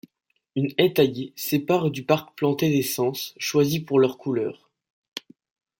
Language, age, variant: French, 19-29, Français de métropole